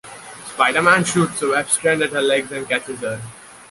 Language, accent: English, India and South Asia (India, Pakistan, Sri Lanka)